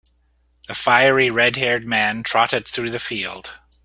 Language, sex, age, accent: English, male, 40-49, Canadian English